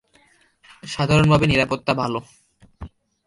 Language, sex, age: Bengali, male, under 19